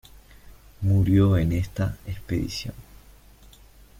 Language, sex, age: Spanish, male, 19-29